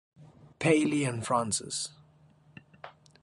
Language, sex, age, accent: English, male, 19-29, Southern African (South Africa, Zimbabwe, Namibia)